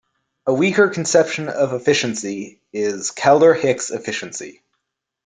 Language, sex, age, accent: English, male, 19-29, United States English